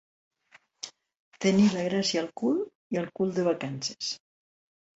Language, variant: Catalan, Nord-Occidental